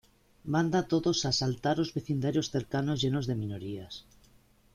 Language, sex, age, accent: Spanish, male, 30-39, España: Centro-Sur peninsular (Madrid, Toledo, Castilla-La Mancha)